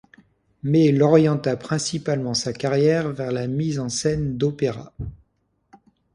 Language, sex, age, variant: French, male, 50-59, Français de métropole